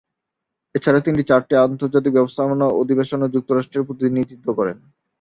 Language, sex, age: Bengali, male, 19-29